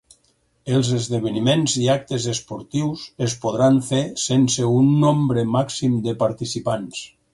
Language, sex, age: Catalan, male, 60-69